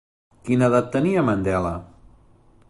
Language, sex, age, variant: Catalan, male, 40-49, Central